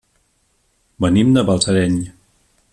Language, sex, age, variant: Catalan, male, 40-49, Central